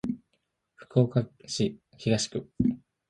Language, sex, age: Japanese, male, under 19